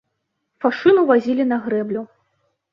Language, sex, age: Belarusian, female, 19-29